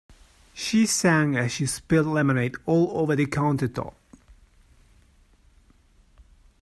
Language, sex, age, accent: English, male, 40-49, England English